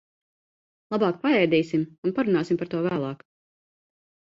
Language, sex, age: Latvian, female, 30-39